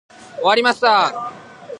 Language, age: Japanese, 19-29